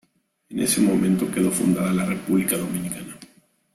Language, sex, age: Spanish, male, 40-49